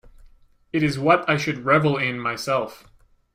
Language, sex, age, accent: English, male, 19-29, Canadian English